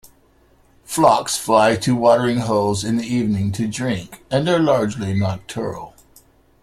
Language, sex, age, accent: English, male, 50-59, United States English